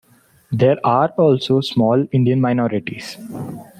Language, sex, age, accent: English, male, under 19, India and South Asia (India, Pakistan, Sri Lanka)